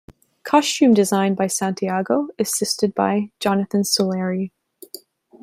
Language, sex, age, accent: English, female, 19-29, Canadian English